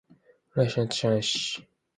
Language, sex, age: Japanese, male, 19-29